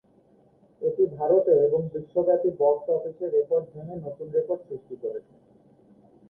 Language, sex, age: Bengali, male, 19-29